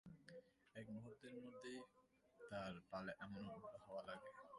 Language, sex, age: Bengali, male, 19-29